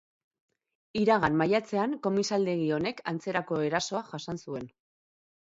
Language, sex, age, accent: Basque, female, 40-49, Mendebalekoa (Araba, Bizkaia, Gipuzkoako mendebaleko herri batzuk)